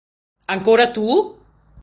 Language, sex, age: Italian, female, 60-69